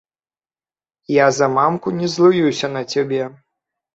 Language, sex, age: Belarusian, male, 19-29